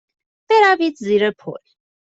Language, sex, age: Persian, female, 30-39